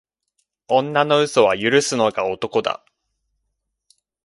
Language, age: Japanese, 19-29